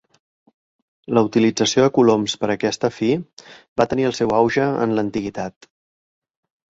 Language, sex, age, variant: Catalan, male, 40-49, Central